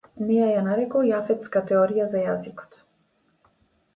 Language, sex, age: Macedonian, female, 40-49